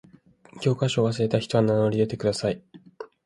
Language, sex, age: Japanese, male, 19-29